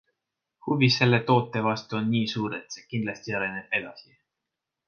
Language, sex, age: Estonian, male, 19-29